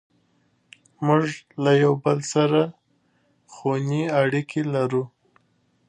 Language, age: Pashto, 30-39